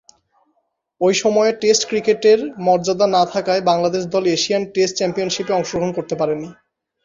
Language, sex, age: Bengali, male, 19-29